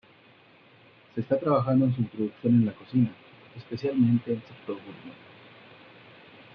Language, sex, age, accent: Spanish, male, 30-39, México